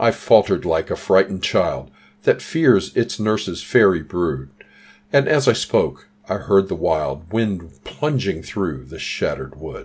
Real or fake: real